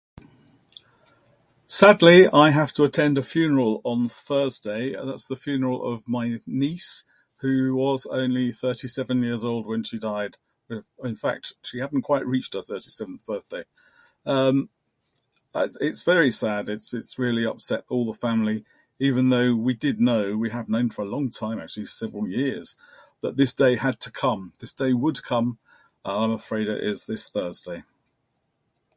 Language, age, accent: English, 70-79, England English